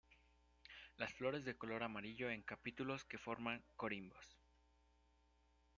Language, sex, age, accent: Spanish, male, under 19, México